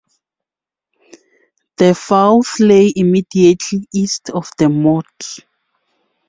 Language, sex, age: English, female, 30-39